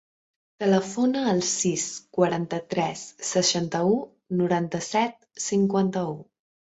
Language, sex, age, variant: Catalan, female, 19-29, Central